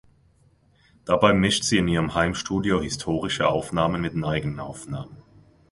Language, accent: German, Schweizerdeutsch